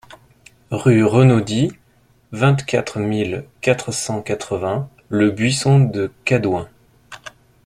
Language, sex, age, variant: French, male, 30-39, Français de métropole